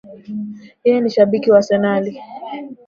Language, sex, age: Swahili, female, 19-29